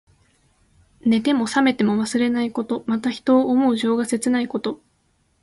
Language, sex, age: Japanese, female, 19-29